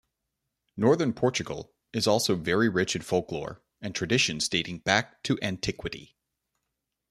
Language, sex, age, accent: English, male, 30-39, United States English